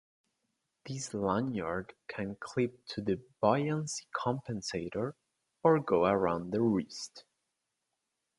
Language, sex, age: English, male, 19-29